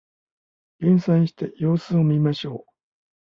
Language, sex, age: Japanese, male, 60-69